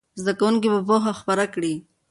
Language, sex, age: Pashto, female, 19-29